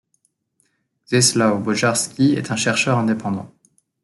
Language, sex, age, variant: French, male, 19-29, Français de métropole